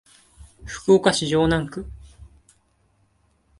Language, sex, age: Japanese, male, 19-29